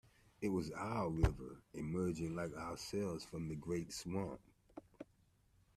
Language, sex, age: English, male, 50-59